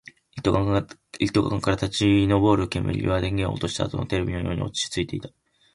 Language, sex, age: Japanese, male, 19-29